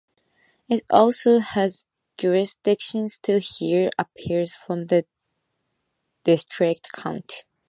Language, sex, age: English, female, 19-29